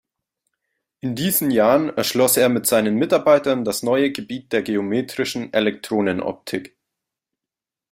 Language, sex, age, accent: German, male, 19-29, Deutschland Deutsch